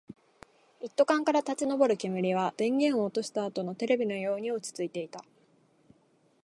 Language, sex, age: Japanese, female, 19-29